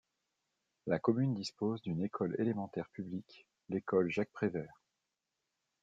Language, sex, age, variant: French, male, 40-49, Français de métropole